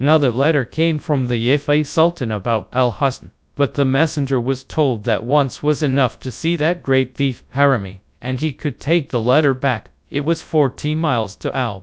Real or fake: fake